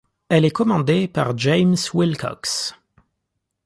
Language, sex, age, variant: French, male, 19-29, Français de métropole